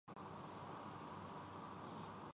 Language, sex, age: Urdu, male, 19-29